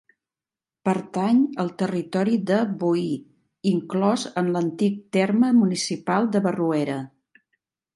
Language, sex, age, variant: Catalan, female, 60-69, Central